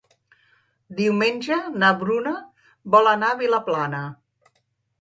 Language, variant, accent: Catalan, Central, central